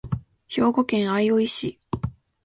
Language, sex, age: Japanese, female, under 19